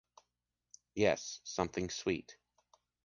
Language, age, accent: English, 30-39, Canadian English